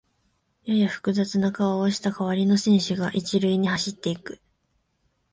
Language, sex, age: Japanese, female, 19-29